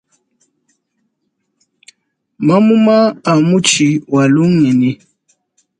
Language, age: Luba-Lulua, 30-39